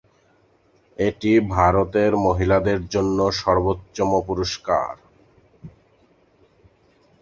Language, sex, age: Bengali, male, 30-39